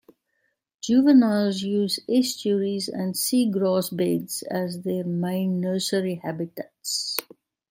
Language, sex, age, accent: English, female, 60-69, Southern African (South Africa, Zimbabwe, Namibia)